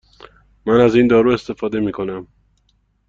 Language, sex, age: Persian, male, 19-29